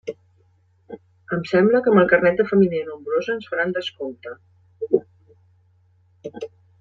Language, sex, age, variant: Catalan, female, 60-69, Central